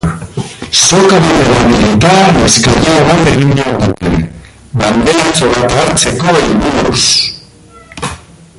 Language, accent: Basque, Mendebalekoa (Araba, Bizkaia, Gipuzkoako mendebaleko herri batzuk)